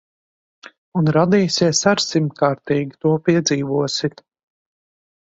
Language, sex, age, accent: Latvian, female, 30-39, nav